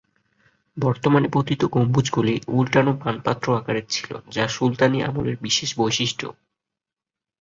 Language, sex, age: Bengali, male, 19-29